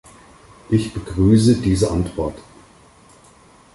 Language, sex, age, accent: German, male, 50-59, Deutschland Deutsch